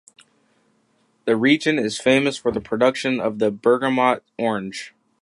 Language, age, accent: English, under 19, United States English